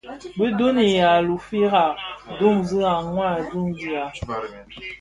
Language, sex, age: Bafia, female, 30-39